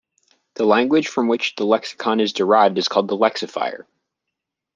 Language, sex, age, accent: English, male, 19-29, United States English